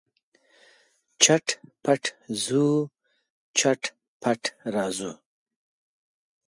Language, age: Pashto, 40-49